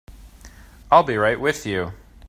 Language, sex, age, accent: English, male, 30-39, United States English